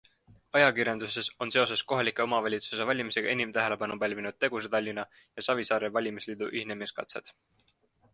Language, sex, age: Estonian, male, 19-29